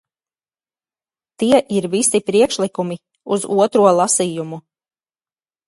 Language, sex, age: Latvian, female, 30-39